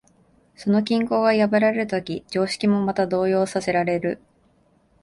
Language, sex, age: Japanese, female, 19-29